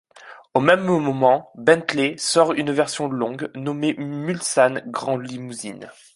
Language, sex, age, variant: French, male, 19-29, Français de métropole